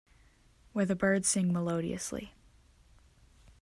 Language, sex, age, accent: English, female, under 19, United States English